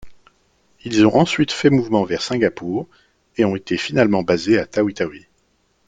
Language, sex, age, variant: French, male, 30-39, Français de métropole